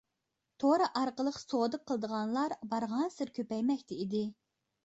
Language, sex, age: Uyghur, female, 19-29